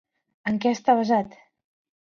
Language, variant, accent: Catalan, Central, central